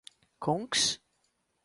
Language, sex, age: Latvian, male, under 19